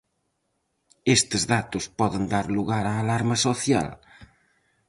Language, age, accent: Galician, 50-59, Central (gheada)